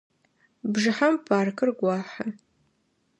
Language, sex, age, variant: Adyghe, female, 19-29, Адыгабзэ (Кирил, пстэумэ зэдыряе)